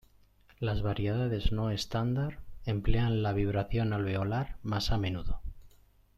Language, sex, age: Spanish, male, 50-59